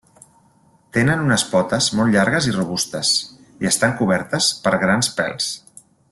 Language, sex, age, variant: Catalan, male, 40-49, Central